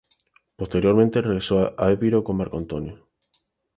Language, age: Spanish, 19-29